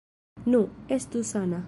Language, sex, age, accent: Esperanto, female, 19-29, Internacia